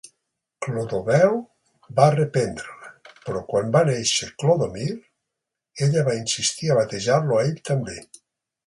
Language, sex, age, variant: Catalan, male, 60-69, Central